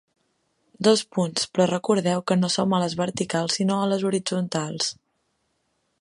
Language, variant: Catalan, Central